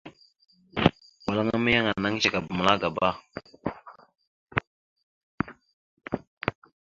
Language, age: Mada (Cameroon), 19-29